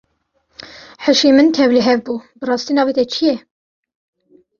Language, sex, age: Kurdish, female, 19-29